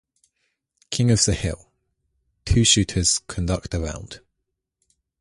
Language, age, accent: English, 19-29, England English